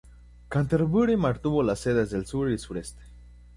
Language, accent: Spanish, México